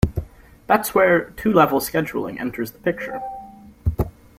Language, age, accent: English, under 19, Canadian English